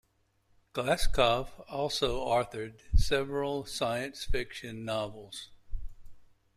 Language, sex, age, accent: English, male, 60-69, United States English